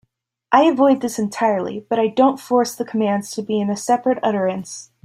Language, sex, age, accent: English, female, under 19, United States English